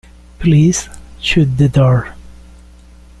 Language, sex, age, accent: English, male, 40-49, United States English